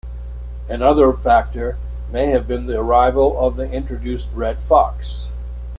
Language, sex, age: English, male, 60-69